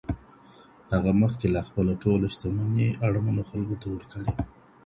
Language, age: Pashto, 40-49